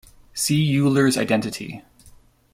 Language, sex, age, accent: English, male, 30-39, Canadian English